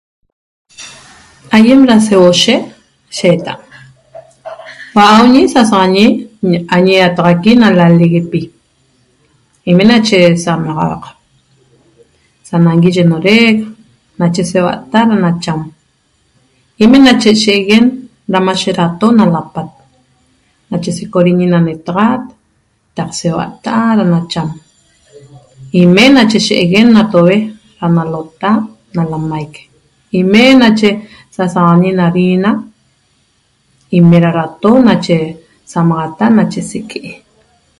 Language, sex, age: Toba, female, 40-49